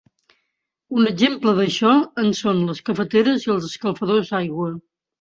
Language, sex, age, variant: Catalan, female, 70-79, Central